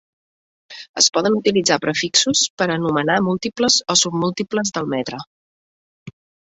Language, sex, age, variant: Catalan, female, 30-39, Central